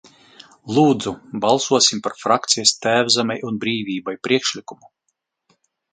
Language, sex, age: Latvian, male, 40-49